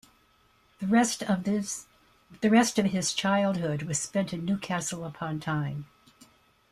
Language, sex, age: English, female, 70-79